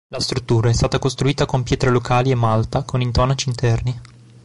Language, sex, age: Italian, male, 19-29